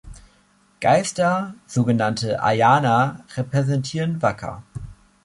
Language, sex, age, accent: German, male, 19-29, Deutschland Deutsch